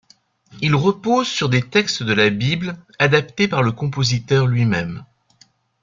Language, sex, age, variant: French, male, 40-49, Français de métropole